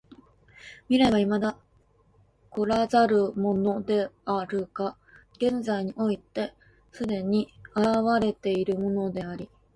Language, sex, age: Japanese, female, 19-29